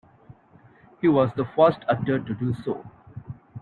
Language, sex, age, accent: English, male, 19-29, England English